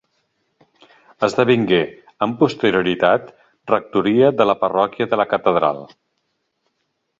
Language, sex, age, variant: Catalan, male, 50-59, Central